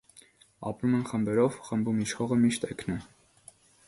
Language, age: Armenian, 19-29